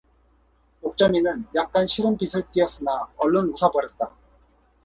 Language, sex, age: Korean, male, 40-49